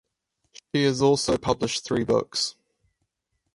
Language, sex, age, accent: English, male, 19-29, New Zealand English